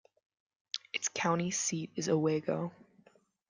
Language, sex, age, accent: English, female, 19-29, United States English